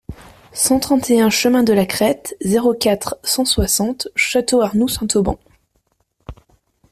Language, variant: French, Français de métropole